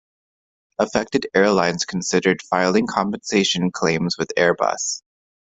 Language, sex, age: English, male, 19-29